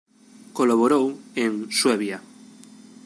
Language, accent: Galician, Oriental (común en zona oriental)